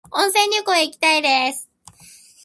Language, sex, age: Japanese, female, 19-29